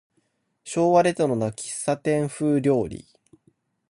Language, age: Japanese, under 19